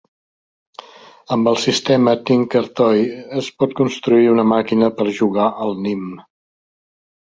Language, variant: Catalan, Central